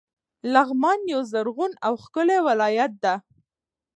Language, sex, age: Pashto, female, under 19